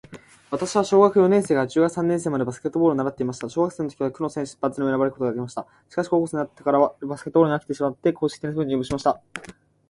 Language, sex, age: Japanese, male, 19-29